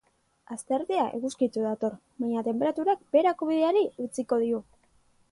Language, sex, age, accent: Basque, female, 19-29, Mendebalekoa (Araba, Bizkaia, Gipuzkoako mendebaleko herri batzuk)